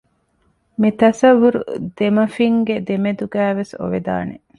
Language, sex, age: Divehi, female, 40-49